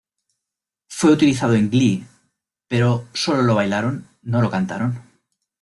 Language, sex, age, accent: Spanish, male, 30-39, España: Centro-Sur peninsular (Madrid, Toledo, Castilla-La Mancha)